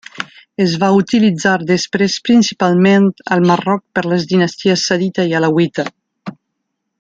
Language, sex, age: Catalan, female, 50-59